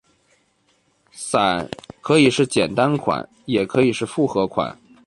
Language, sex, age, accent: Chinese, male, 19-29, 出生地：北京市